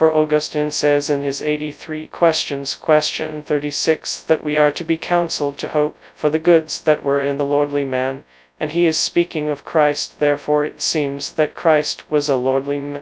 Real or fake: fake